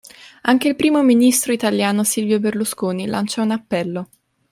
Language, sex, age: Italian, female, 19-29